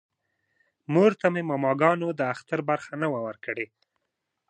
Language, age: Pashto, 19-29